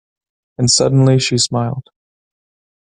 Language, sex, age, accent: English, male, 19-29, United States English